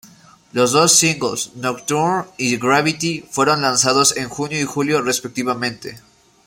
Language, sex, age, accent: Spanish, male, 19-29, Andino-Pacífico: Colombia, Perú, Ecuador, oeste de Bolivia y Venezuela andina